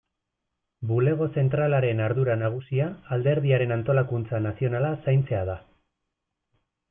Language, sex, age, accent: Basque, male, 30-39, Erdialdekoa edo Nafarra (Gipuzkoa, Nafarroa)